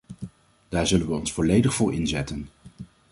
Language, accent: Dutch, Nederlands Nederlands